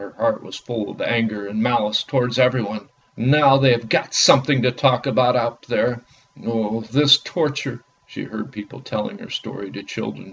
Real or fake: real